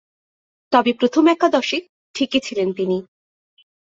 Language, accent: Bengali, প্রমিত বাংলা